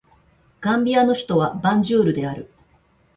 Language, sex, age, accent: Japanese, female, 40-49, 関西弁